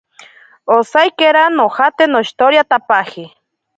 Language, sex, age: Ashéninka Perené, female, 19-29